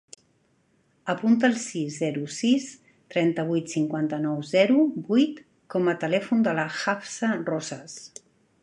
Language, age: Catalan, 50-59